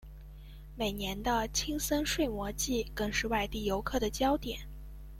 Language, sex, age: Chinese, female, under 19